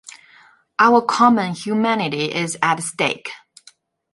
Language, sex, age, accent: English, female, 40-49, United States English